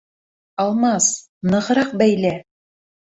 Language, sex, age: Bashkir, female, 30-39